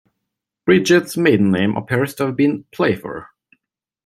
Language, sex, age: English, male, 19-29